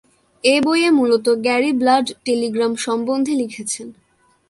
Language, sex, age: Bengali, female, under 19